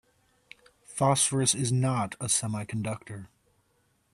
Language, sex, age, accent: English, male, 19-29, United States English